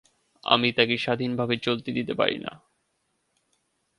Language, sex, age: Bengali, male, 19-29